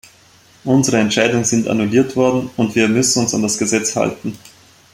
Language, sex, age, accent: German, male, 19-29, Österreichisches Deutsch